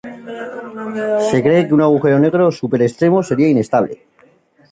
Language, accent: Spanish, España: Norte peninsular (Asturias, Castilla y León, Cantabria, País Vasco, Navarra, Aragón, La Rioja, Guadalajara, Cuenca)